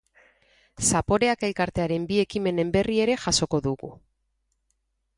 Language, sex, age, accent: Basque, female, 40-49, Mendebalekoa (Araba, Bizkaia, Gipuzkoako mendebaleko herri batzuk)